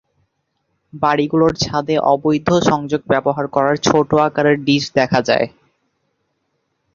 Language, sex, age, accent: Bengali, male, under 19, প্রমিত